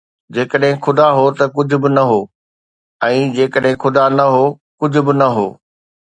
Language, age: Sindhi, 40-49